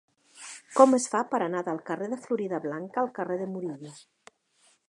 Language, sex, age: Catalan, female, 50-59